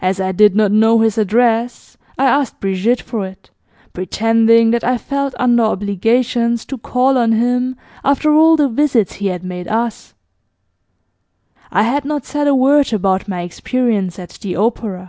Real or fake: real